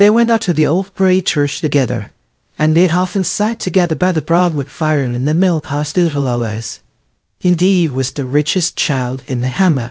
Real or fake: fake